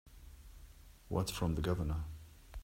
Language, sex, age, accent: English, male, 40-49, United States English